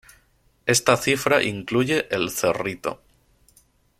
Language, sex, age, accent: Spanish, male, 19-29, España: Centro-Sur peninsular (Madrid, Toledo, Castilla-La Mancha)